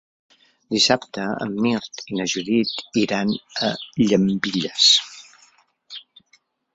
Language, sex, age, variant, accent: Catalan, male, 60-69, Central, central